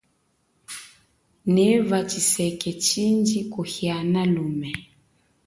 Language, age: Chokwe, 40-49